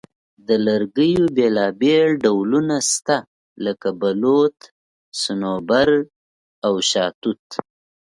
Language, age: Pashto, 19-29